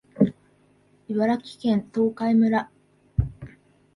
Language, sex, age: Japanese, female, 19-29